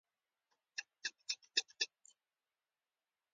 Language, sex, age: Pashto, female, 19-29